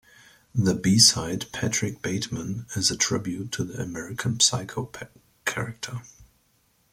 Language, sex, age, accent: English, male, 19-29, United States English